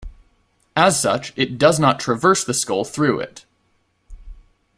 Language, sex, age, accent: English, male, 19-29, United States English